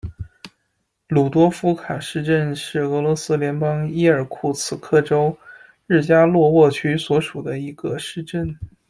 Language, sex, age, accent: Chinese, male, 30-39, 出生地：北京市